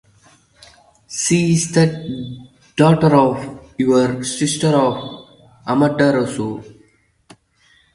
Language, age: English, 19-29